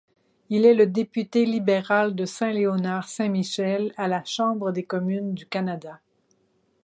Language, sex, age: French, female, 50-59